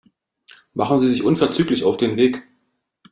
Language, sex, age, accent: German, male, 30-39, Deutschland Deutsch